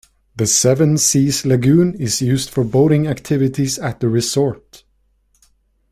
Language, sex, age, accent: English, male, 19-29, United States English